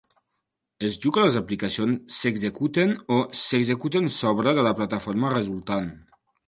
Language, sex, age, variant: Catalan, male, 19-29, Septentrional